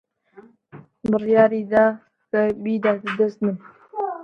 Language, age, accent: Central Kurdish, 19-29, سۆرانی